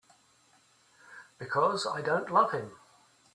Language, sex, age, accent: English, male, 60-69, Australian English